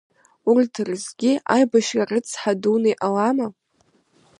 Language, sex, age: Abkhazian, female, under 19